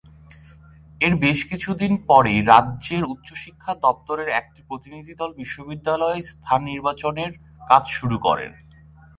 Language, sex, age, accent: Bengali, male, 19-29, Bangladeshi